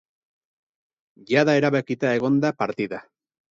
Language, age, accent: Basque, 40-49, Erdialdekoa edo Nafarra (Gipuzkoa, Nafarroa)